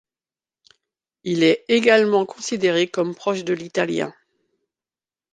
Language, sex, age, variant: French, female, 50-59, Français de métropole